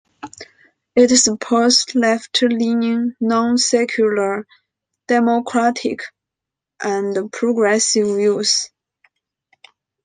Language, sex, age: English, female, 19-29